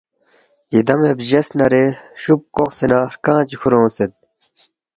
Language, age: Balti, 19-29